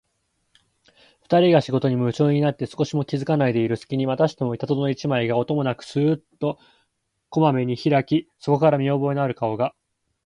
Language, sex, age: Japanese, male, 19-29